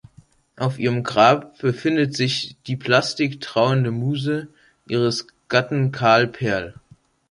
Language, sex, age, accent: German, male, under 19, Deutschland Deutsch